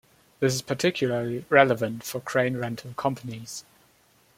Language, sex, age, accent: English, male, 19-29, England English